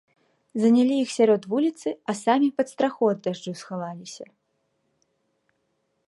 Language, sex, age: Belarusian, female, 19-29